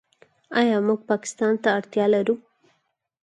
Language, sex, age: Pashto, female, 19-29